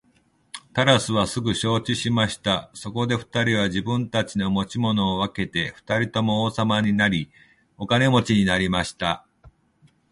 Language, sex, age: Japanese, male, 50-59